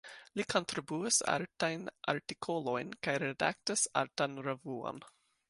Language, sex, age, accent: Esperanto, female, 30-39, Internacia